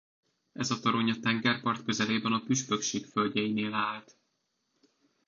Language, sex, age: Hungarian, male, 19-29